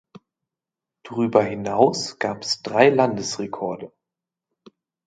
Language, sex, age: German, male, 30-39